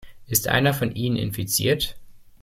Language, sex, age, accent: German, male, 19-29, Deutschland Deutsch